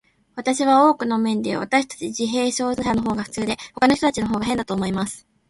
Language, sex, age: Japanese, female, 19-29